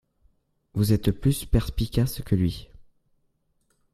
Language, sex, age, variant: French, male, under 19, Français de métropole